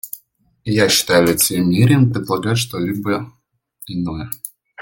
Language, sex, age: Russian, male, under 19